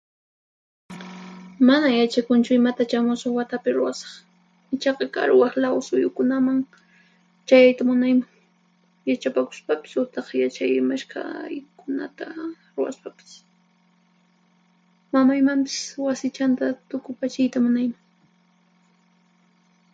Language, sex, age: Puno Quechua, female, 19-29